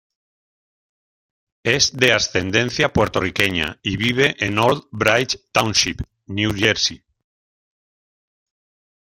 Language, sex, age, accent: Spanish, male, 50-59, España: Centro-Sur peninsular (Madrid, Toledo, Castilla-La Mancha)